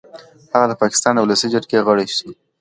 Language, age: Pashto, under 19